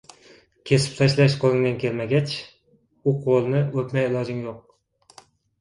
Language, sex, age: Uzbek, male, 30-39